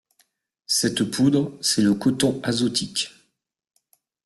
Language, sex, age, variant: French, male, 40-49, Français de métropole